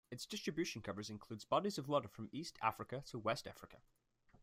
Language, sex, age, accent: English, male, 19-29, England English